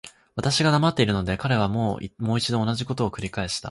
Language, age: Japanese, 19-29